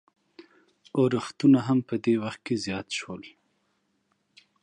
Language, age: Pashto, 30-39